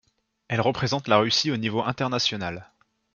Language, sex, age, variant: French, male, 19-29, Français de métropole